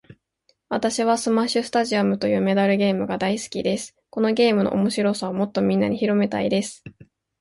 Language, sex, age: Japanese, female, 19-29